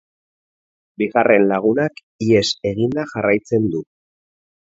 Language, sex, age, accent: Basque, male, 40-49, Erdialdekoa edo Nafarra (Gipuzkoa, Nafarroa)